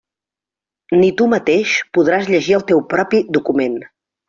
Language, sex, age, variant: Catalan, female, 50-59, Central